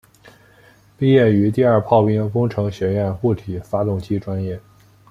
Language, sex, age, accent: Chinese, male, 19-29, 出生地：河南省